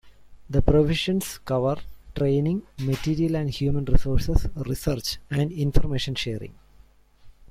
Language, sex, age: English, male, 40-49